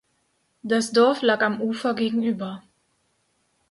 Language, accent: German, Deutschland Deutsch